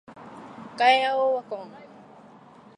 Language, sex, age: Japanese, female, 19-29